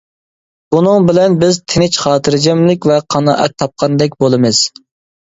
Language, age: Uyghur, 19-29